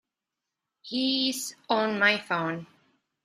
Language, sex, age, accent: English, female, 19-29, England English